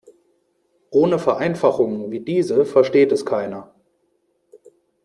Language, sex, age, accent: German, male, 30-39, Deutschland Deutsch